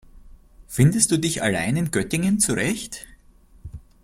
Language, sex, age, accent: German, male, 30-39, Österreichisches Deutsch